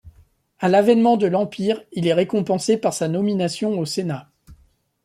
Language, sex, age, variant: French, male, 30-39, Français de métropole